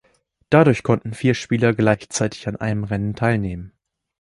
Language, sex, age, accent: German, male, 19-29, Deutschland Deutsch